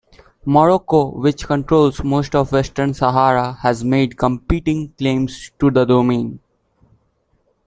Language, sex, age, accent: English, male, 19-29, India and South Asia (India, Pakistan, Sri Lanka)